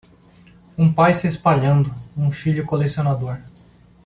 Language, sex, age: Portuguese, male, 40-49